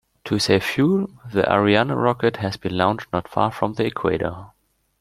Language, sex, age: English, male, 30-39